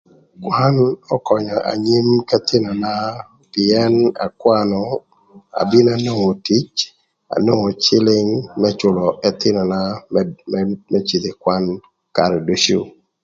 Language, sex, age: Thur, male, 60-69